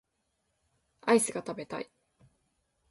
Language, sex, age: Japanese, female, 19-29